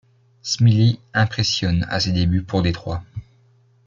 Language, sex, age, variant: French, male, 19-29, Français de métropole